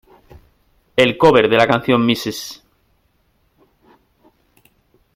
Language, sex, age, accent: Spanish, male, 30-39, España: Norte peninsular (Asturias, Castilla y León, Cantabria, País Vasco, Navarra, Aragón, La Rioja, Guadalajara, Cuenca)